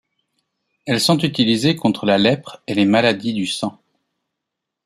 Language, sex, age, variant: French, male, 40-49, Français de métropole